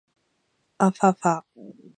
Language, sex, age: Japanese, female, 19-29